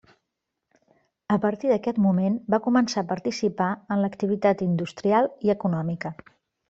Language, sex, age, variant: Catalan, female, 50-59, Central